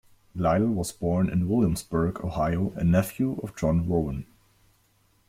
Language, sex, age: English, male, 19-29